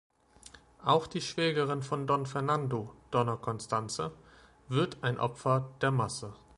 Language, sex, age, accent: German, male, 30-39, Deutschland Deutsch